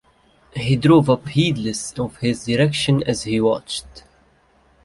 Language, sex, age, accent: English, male, 19-29, United States English